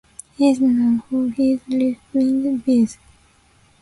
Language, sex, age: English, female, 19-29